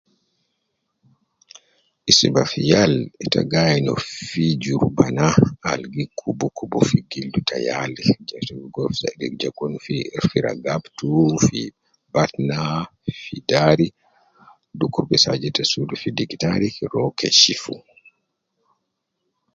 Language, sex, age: Nubi, male, 50-59